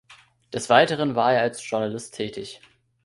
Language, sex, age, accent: German, male, 19-29, Deutschland Deutsch